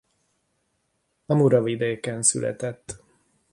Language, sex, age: Hungarian, male, 50-59